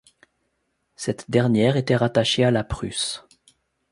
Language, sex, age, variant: French, male, 40-49, Français de métropole